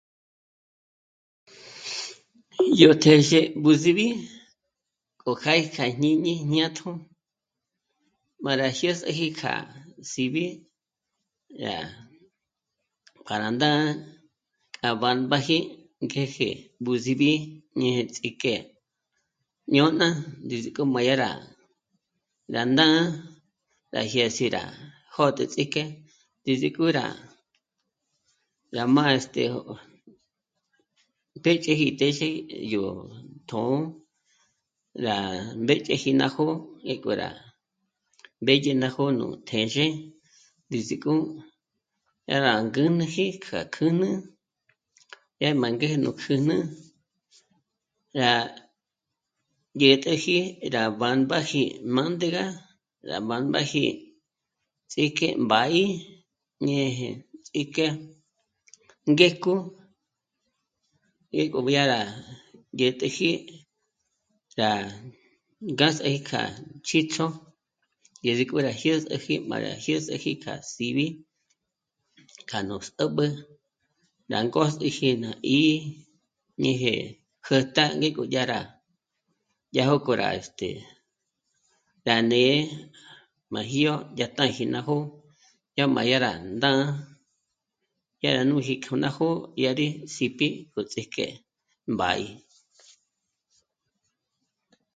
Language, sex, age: Michoacán Mazahua, female, 50-59